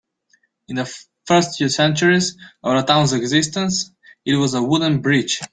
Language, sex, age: English, male, 19-29